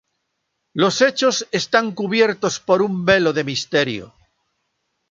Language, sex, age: Spanish, female, 70-79